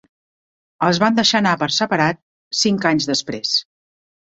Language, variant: Catalan, Central